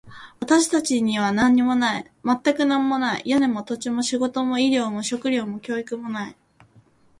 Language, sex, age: Japanese, female, 19-29